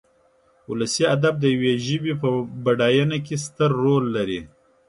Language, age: Pashto, 30-39